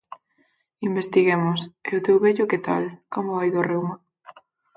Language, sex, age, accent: Galician, female, 19-29, Normativo (estándar)